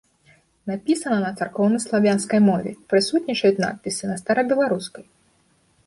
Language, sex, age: Belarusian, female, 19-29